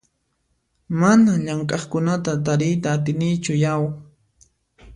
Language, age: Puno Quechua, 19-29